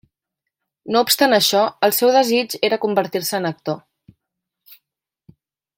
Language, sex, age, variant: Catalan, female, 19-29, Central